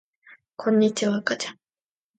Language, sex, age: Japanese, female, under 19